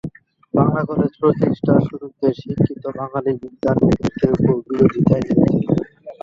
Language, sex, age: Bengali, male, 19-29